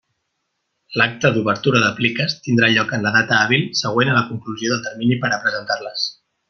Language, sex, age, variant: Catalan, male, 30-39, Central